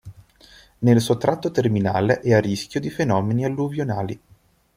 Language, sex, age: Italian, male, 19-29